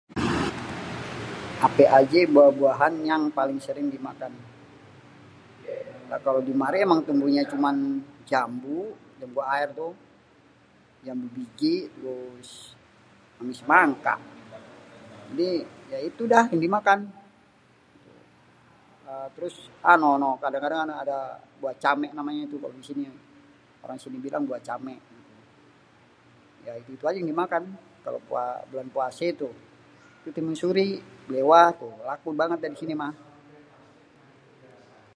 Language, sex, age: Betawi, male, 40-49